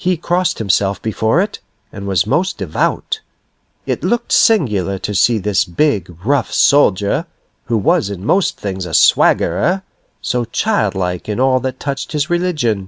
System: none